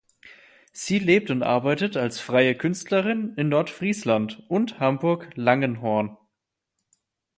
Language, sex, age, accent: German, male, 19-29, Deutschland Deutsch